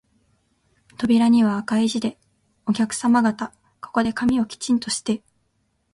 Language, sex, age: Japanese, female, 19-29